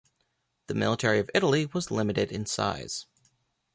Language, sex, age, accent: English, male, 19-29, United States English